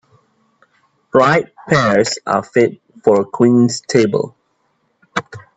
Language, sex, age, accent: English, male, 40-49, United States English